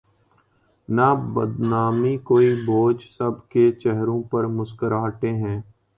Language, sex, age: Urdu, male, 19-29